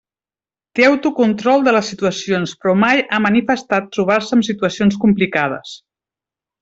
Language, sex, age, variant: Catalan, female, 40-49, Central